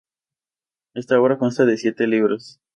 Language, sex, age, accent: Spanish, male, 19-29, México